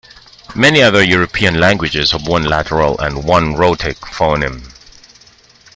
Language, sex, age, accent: English, male, 30-39, Filipino